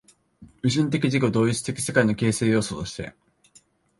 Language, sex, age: Japanese, male, 19-29